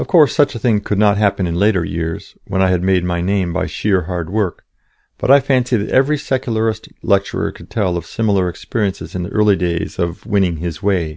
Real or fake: real